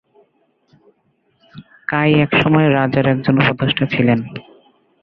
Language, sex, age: Bengali, male, 19-29